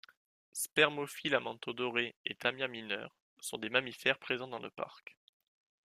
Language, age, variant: French, 19-29, Français de métropole